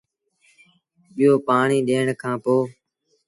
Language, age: Sindhi Bhil, 19-29